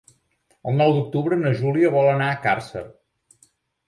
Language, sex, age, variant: Catalan, male, 40-49, Central